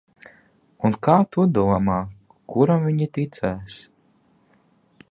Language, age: Latvian, 19-29